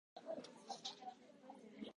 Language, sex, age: Japanese, female, 19-29